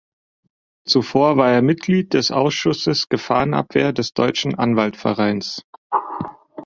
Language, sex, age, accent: German, male, 19-29, Deutschland Deutsch